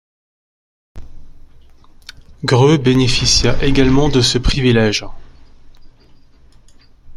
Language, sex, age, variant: French, male, 30-39, Français de métropole